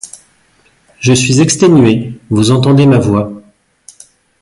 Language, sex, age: French, male, 40-49